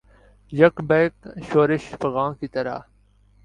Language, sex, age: Urdu, male, 19-29